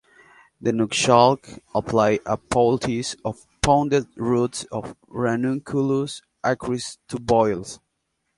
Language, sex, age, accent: English, male, 30-39, United States English